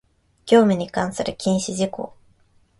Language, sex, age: Japanese, female, 19-29